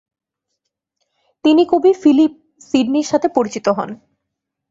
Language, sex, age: Bengali, female, 19-29